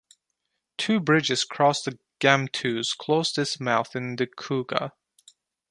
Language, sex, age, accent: English, male, 19-29, United States English